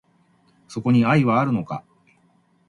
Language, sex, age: Japanese, male, 50-59